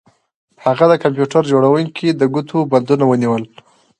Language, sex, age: Pashto, female, 19-29